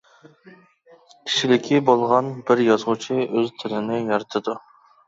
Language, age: Uyghur, 19-29